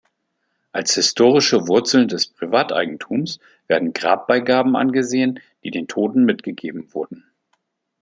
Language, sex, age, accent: German, male, 50-59, Deutschland Deutsch